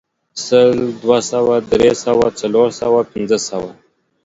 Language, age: Pashto, 19-29